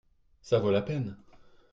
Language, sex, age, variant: French, male, 30-39, Français de métropole